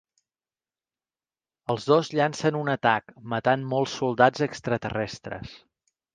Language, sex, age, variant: Catalan, male, 40-49, Central